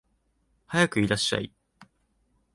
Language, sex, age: Japanese, male, 19-29